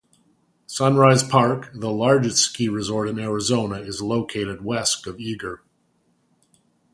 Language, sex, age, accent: English, male, 40-49, Canadian English